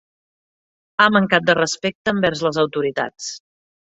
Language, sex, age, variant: Catalan, female, 40-49, Septentrional